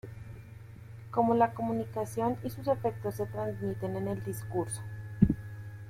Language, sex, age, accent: Spanish, female, 30-39, Andino-Pacífico: Colombia, Perú, Ecuador, oeste de Bolivia y Venezuela andina